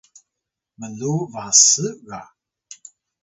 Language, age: Atayal, 30-39